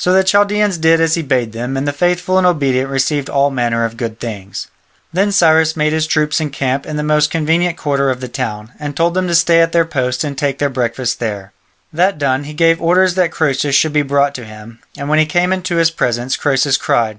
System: none